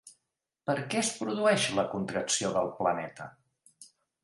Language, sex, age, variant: Catalan, male, 40-49, Central